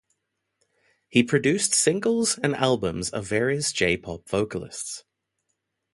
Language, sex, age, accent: English, male, 19-29, Southern African (South Africa, Zimbabwe, Namibia)